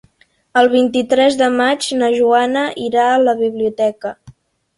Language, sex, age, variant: Catalan, female, under 19, Central